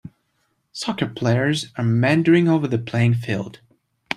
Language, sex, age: English, male, 19-29